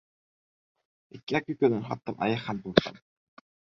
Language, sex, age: Uzbek, male, 19-29